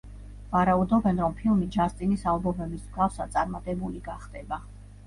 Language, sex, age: Georgian, female, 40-49